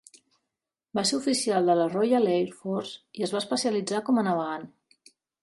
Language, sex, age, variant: Catalan, female, 40-49, Central